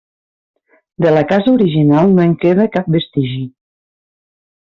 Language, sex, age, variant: Catalan, female, 50-59, Septentrional